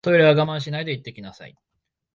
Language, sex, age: Japanese, male, 19-29